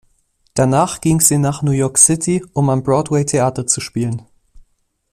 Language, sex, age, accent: German, male, under 19, Deutschland Deutsch